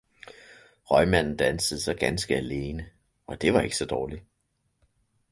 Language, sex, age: Danish, male, 40-49